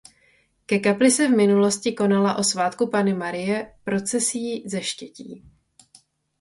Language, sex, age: Czech, female, 19-29